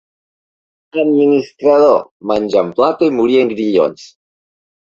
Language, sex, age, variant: Catalan, male, 30-39, Central